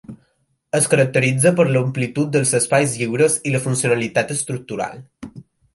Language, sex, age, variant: Catalan, male, under 19, Balear